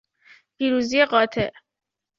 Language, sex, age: Persian, female, under 19